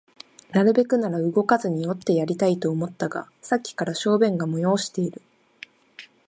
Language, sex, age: Japanese, female, 19-29